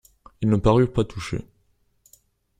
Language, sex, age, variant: French, male, 19-29, Français de métropole